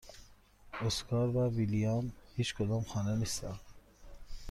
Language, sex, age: Persian, male, 30-39